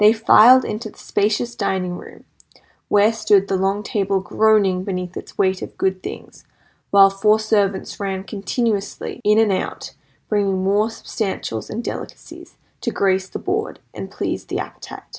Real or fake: real